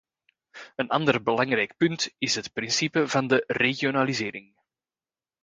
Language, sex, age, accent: Dutch, male, 30-39, Belgisch Nederlands